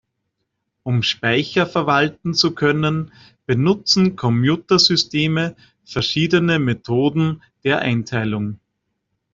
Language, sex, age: German, male, 30-39